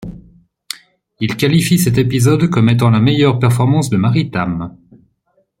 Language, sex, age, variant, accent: French, male, 50-59, Français d'Europe, Français de Suisse